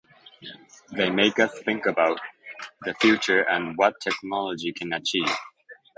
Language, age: English, 19-29